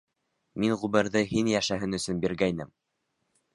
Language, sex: Bashkir, male